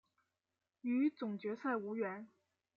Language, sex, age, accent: Chinese, female, 19-29, 出生地：黑龙江省